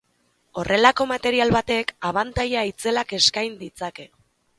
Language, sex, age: Basque, female, 19-29